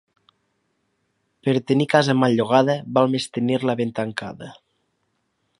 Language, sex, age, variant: Catalan, male, 19-29, Nord-Occidental